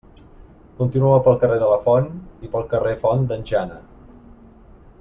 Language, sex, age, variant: Catalan, male, 30-39, Balear